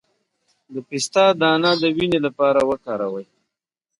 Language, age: Pashto, 30-39